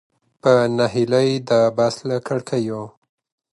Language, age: Pashto, 30-39